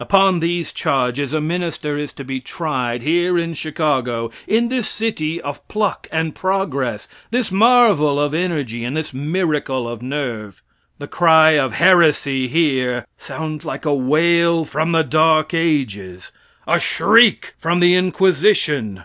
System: none